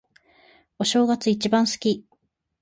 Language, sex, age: Japanese, female, 30-39